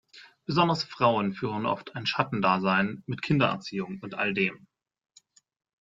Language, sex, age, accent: German, male, 19-29, Deutschland Deutsch